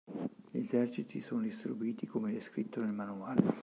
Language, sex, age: Italian, male, 50-59